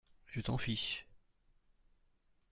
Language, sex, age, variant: French, male, 40-49, Français de métropole